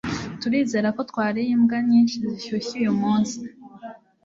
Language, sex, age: Kinyarwanda, female, 19-29